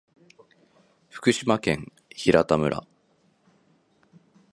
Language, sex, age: Japanese, male, 30-39